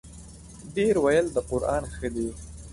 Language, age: Pashto, under 19